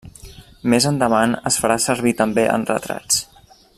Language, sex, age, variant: Catalan, male, 30-39, Central